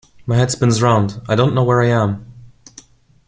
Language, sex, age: English, male, 19-29